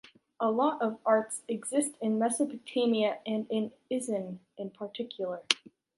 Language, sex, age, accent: English, female, 19-29, United States English